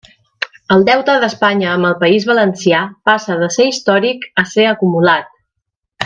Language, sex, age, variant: Catalan, female, 40-49, Central